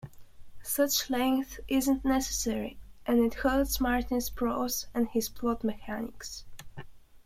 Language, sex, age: English, female, 19-29